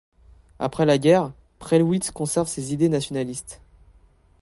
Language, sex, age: French, male, 19-29